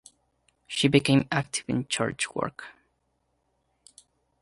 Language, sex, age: English, male, under 19